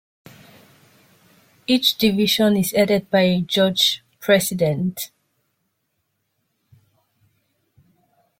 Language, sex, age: English, female, 19-29